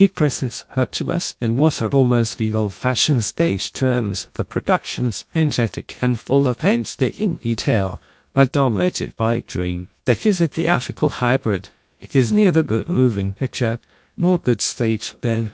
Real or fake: fake